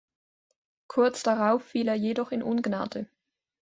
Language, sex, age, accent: German, female, 19-29, Schweizerdeutsch